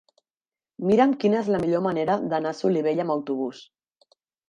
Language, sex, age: Catalan, female, 30-39